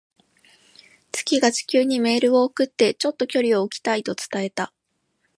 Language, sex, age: Japanese, female, 19-29